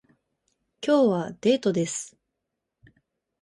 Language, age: Japanese, 19-29